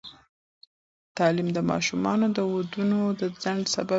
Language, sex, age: Pashto, female, 19-29